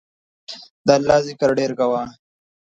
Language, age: Pashto, 19-29